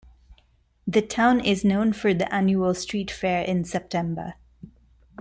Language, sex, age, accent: English, female, 30-39, India and South Asia (India, Pakistan, Sri Lanka)